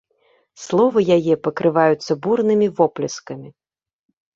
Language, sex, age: Belarusian, female, 30-39